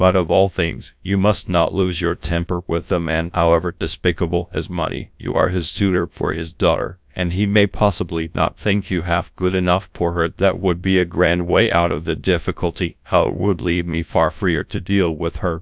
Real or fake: fake